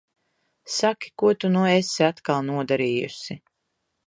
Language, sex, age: Latvian, female, 40-49